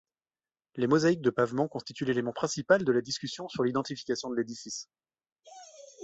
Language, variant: French, Français de métropole